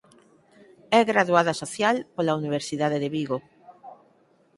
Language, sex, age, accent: Galician, female, 50-59, Normativo (estándar)